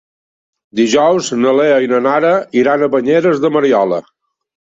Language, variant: Catalan, Balear